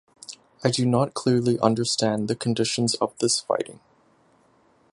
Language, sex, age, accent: English, male, 19-29, Canadian English